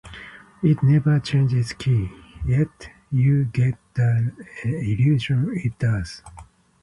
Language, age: English, 50-59